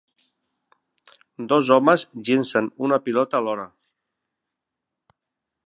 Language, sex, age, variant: Catalan, male, 40-49, Central